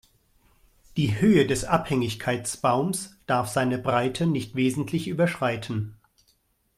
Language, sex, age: German, male, 50-59